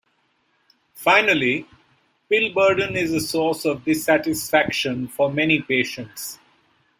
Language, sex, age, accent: English, male, 50-59, India and South Asia (India, Pakistan, Sri Lanka)